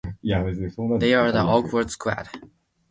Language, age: English, under 19